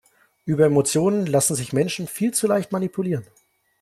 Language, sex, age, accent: German, male, 19-29, Deutschland Deutsch